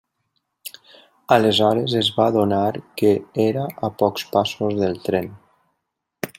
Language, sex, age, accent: Catalan, male, 19-29, valencià